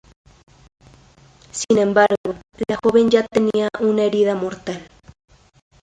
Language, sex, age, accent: Spanish, female, 19-29, México